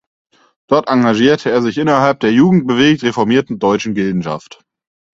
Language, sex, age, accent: German, male, 19-29, Deutschland Deutsch